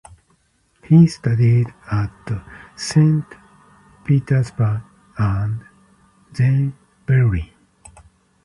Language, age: English, 50-59